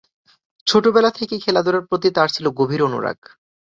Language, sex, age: Bengali, male, 19-29